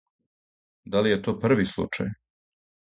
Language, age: Serbian, 19-29